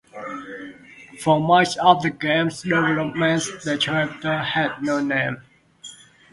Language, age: English, 19-29